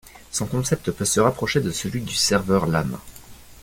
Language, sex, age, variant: French, male, 19-29, Français de métropole